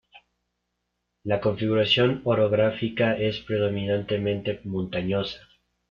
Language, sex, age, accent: Spanish, male, under 19, Andino-Pacífico: Colombia, Perú, Ecuador, oeste de Bolivia y Venezuela andina